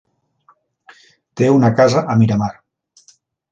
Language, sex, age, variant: Catalan, male, 60-69, Central